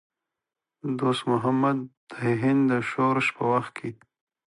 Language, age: Pashto, 30-39